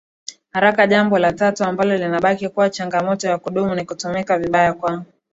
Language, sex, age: Swahili, female, 19-29